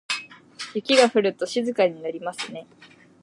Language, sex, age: Japanese, female, 19-29